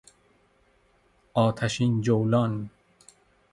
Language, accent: Persian, فارسی